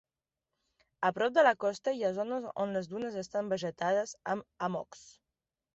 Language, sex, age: Catalan, female, 19-29